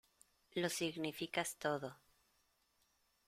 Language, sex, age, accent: Spanish, female, 40-49, México